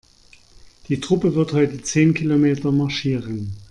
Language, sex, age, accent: German, male, 50-59, Deutschland Deutsch